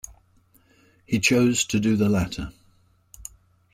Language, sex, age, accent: English, male, 70-79, England English